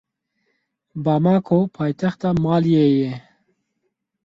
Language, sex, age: Kurdish, male, 30-39